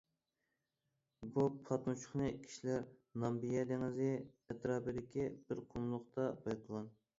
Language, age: Uyghur, 19-29